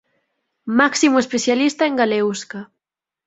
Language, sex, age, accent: Galician, female, 19-29, Atlántico (seseo e gheada)